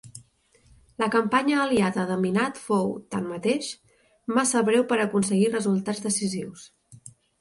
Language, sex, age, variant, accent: Catalan, female, 30-39, Central, central